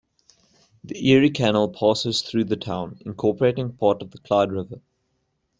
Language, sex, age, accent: English, male, 19-29, Southern African (South Africa, Zimbabwe, Namibia)